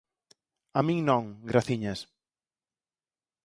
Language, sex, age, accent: Galician, male, 40-49, Normativo (estándar)